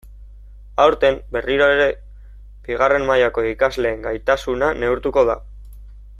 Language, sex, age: Basque, male, 19-29